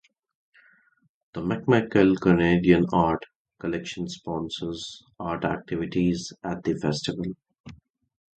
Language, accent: English, India and South Asia (India, Pakistan, Sri Lanka)